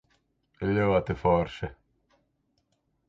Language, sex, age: Latvian, male, 50-59